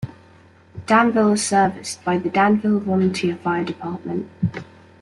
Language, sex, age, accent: English, female, under 19, England English